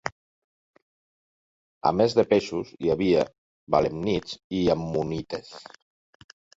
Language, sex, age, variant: Catalan, male, 50-59, Central